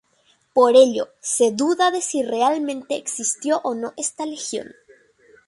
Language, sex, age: Spanish, female, 19-29